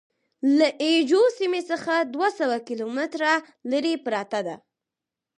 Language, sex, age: Pashto, female, under 19